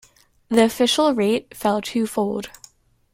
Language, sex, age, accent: English, female, under 19, United States English